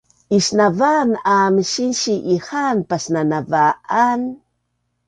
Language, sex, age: Bunun, female, 60-69